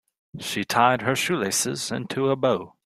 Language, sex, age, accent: English, male, 19-29, United States English